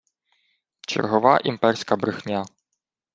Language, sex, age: Ukrainian, male, 19-29